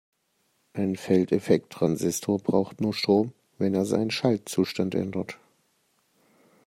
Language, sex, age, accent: German, male, 50-59, Deutschland Deutsch